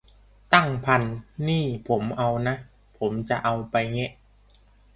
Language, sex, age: Thai, male, 19-29